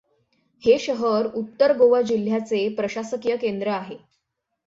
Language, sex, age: Marathi, female, 19-29